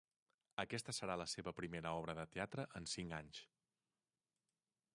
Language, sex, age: Catalan, male, 40-49